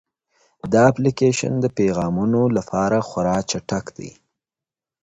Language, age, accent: Pashto, 19-29, معیاري پښتو